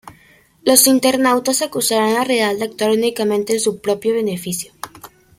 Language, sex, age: Spanish, female, 19-29